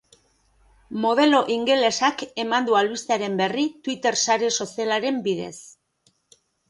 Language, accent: Basque, Erdialdekoa edo Nafarra (Gipuzkoa, Nafarroa)